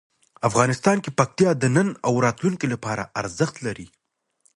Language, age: Pashto, 19-29